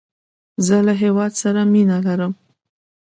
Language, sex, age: Pashto, female, 19-29